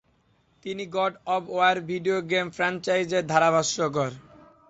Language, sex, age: Bengali, male, 19-29